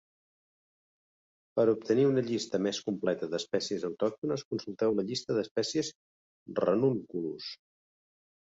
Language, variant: Catalan, Central